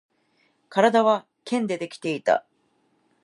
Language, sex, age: Japanese, female, 19-29